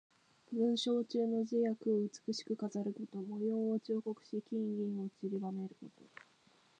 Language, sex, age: Japanese, female, 19-29